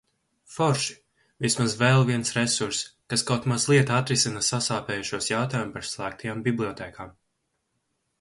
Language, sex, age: Latvian, male, under 19